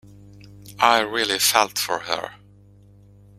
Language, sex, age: English, male, 40-49